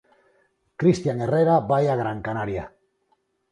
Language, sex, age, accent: Galician, male, 40-49, Normativo (estándar); Neofalante